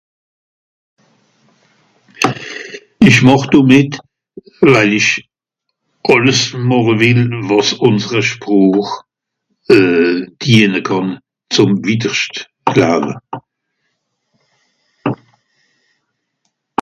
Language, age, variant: Swiss German, 70-79, Nordniederàlemmànisch (Rishoffe, Zàwere, Bùsswìller, Hawenau, Brüemt, Stroossbùri, Molse, Dàmbàch, Schlettstàtt, Pfàlzbùri usw.)